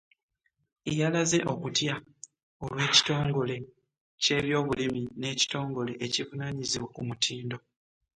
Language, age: Ganda, 19-29